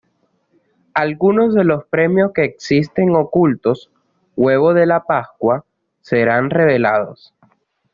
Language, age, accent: Spanish, 50-59, Caribe: Cuba, Venezuela, Puerto Rico, República Dominicana, Panamá, Colombia caribeña, México caribeño, Costa del golfo de México